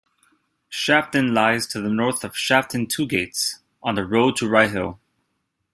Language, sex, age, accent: English, male, 30-39, United States English